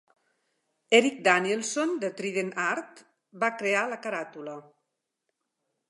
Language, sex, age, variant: Catalan, female, 50-59, Central